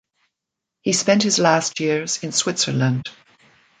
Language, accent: English, Canadian English